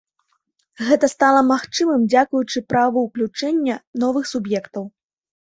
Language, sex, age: Belarusian, female, 19-29